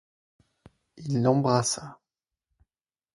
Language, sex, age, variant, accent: French, male, 19-29, Français d'Europe, Français d’Allemagne